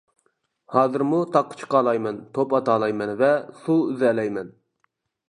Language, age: Uyghur, 30-39